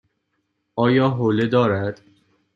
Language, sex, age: Persian, male, 19-29